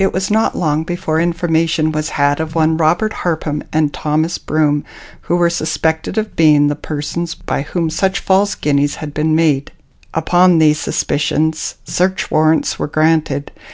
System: none